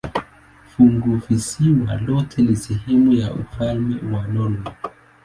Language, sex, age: Swahili, male, 19-29